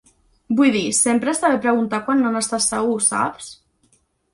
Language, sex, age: Catalan, female, under 19